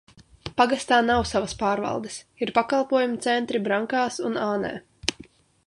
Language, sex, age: Latvian, female, 19-29